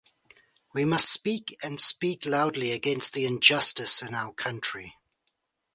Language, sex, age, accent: English, male, 40-49, Southern African (South Africa, Zimbabwe, Namibia)